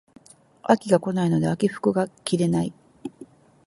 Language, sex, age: Japanese, female, 40-49